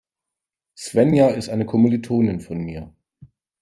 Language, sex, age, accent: German, male, 40-49, Deutschland Deutsch